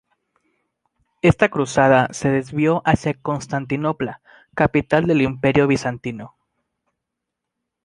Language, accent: Spanish, México